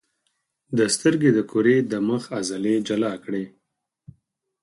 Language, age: Pashto, 30-39